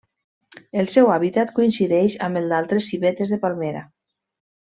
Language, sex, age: Catalan, female, 40-49